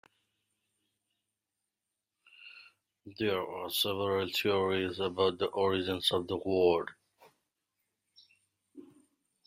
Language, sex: English, male